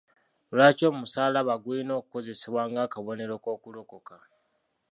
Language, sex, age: Ganda, male, 19-29